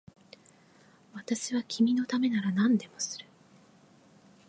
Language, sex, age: Japanese, female, 30-39